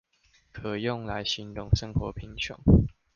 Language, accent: Chinese, 出生地：桃園市